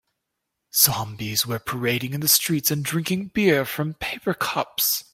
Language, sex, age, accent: English, male, 40-49, New Zealand English